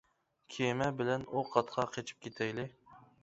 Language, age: Uyghur, 19-29